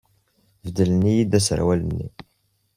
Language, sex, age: Kabyle, male, under 19